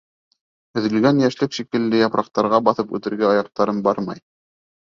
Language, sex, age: Bashkir, male, 19-29